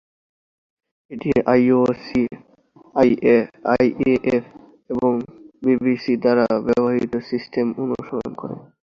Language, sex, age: Bengali, male, 19-29